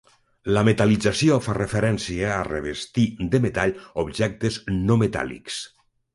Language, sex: Catalan, male